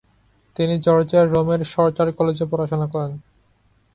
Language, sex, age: Bengali, male, 19-29